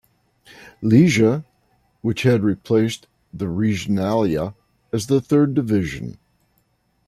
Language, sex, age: English, male, 70-79